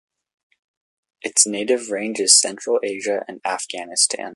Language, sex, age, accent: English, male, under 19, United States English